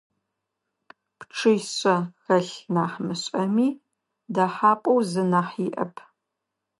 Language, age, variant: Adyghe, 40-49, Адыгабзэ (Кирил, пстэумэ зэдыряе)